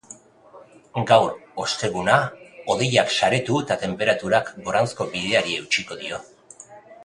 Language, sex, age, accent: Basque, male, 40-49, Mendebalekoa (Araba, Bizkaia, Gipuzkoako mendebaleko herri batzuk)